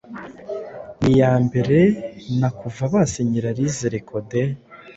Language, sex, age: Kinyarwanda, male, 19-29